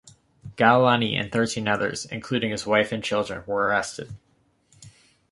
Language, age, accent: English, 19-29, United States English